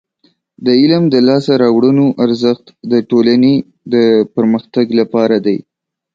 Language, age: Pashto, 19-29